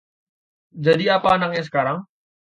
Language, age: Indonesian, 19-29